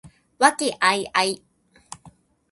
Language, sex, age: Japanese, female, 19-29